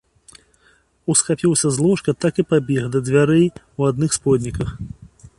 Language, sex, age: Belarusian, male, 40-49